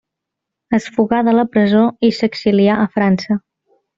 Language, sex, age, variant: Catalan, female, 19-29, Central